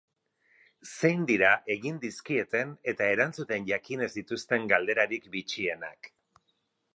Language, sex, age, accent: Basque, male, 50-59, Erdialdekoa edo Nafarra (Gipuzkoa, Nafarroa)